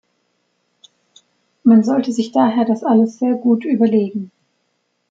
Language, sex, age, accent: German, female, 19-29, Deutschland Deutsch